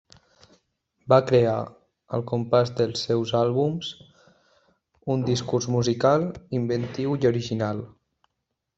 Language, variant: Catalan, Nord-Occidental